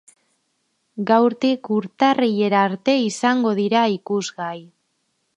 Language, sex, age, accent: Basque, female, 19-29, Mendebalekoa (Araba, Bizkaia, Gipuzkoako mendebaleko herri batzuk)